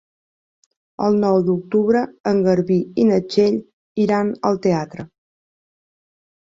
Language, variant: Catalan, Central